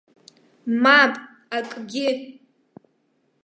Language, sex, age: Abkhazian, female, under 19